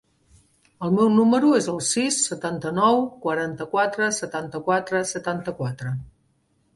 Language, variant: Catalan, Central